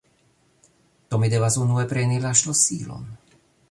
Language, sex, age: Esperanto, male, 40-49